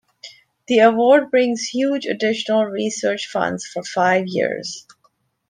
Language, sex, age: English, female, 50-59